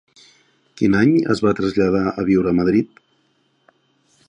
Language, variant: Catalan, Central